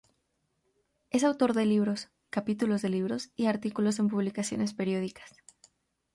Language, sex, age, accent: Spanish, female, under 19, América central